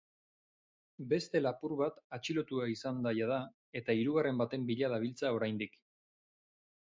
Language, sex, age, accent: Basque, male, 40-49, Mendebalekoa (Araba, Bizkaia, Gipuzkoako mendebaleko herri batzuk)